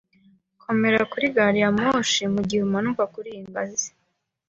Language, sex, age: Kinyarwanda, female, 19-29